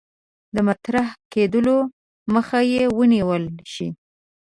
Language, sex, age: Pashto, female, 19-29